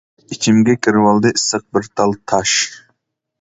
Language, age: Uyghur, 19-29